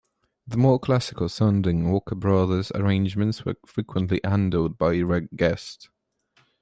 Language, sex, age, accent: English, male, under 19, England English